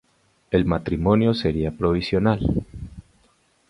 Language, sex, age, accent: Spanish, male, 30-39, Andino-Pacífico: Colombia, Perú, Ecuador, oeste de Bolivia y Venezuela andina